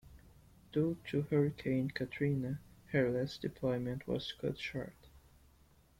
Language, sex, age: English, male, 19-29